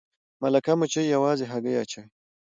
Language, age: Pashto, 19-29